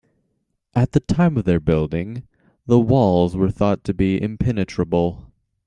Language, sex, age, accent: English, male, under 19, England English